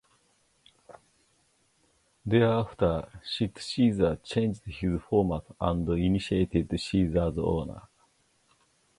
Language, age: English, 50-59